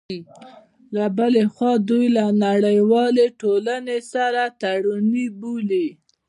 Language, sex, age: Pashto, female, 19-29